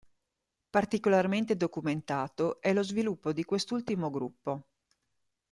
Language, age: Italian, 50-59